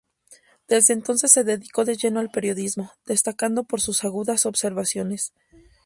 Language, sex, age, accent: Spanish, female, 30-39, México